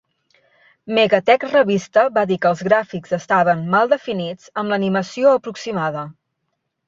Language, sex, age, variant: Catalan, female, 19-29, Central